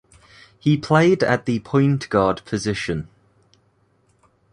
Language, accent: English, England English